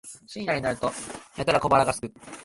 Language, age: Japanese, 19-29